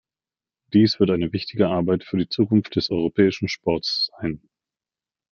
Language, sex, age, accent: German, male, 40-49, Deutschland Deutsch